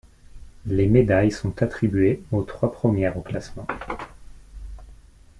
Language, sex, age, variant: French, male, 30-39, Français de métropole